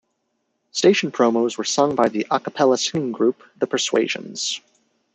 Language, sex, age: English, male, 19-29